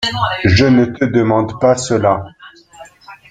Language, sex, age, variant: French, male, 50-59, Français de métropole